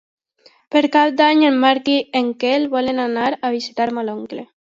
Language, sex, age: Catalan, female, under 19